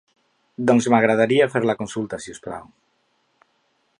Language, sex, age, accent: Catalan, male, 40-49, valencià